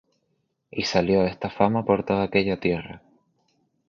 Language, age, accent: Spanish, 19-29, España: Islas Canarias